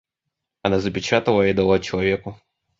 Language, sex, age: Russian, male, 19-29